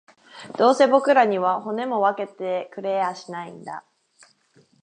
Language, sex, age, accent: Japanese, female, 19-29, 関東